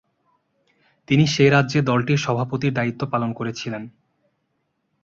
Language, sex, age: Bengali, male, 19-29